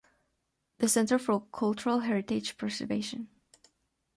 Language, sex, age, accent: Spanish, female, under 19, América central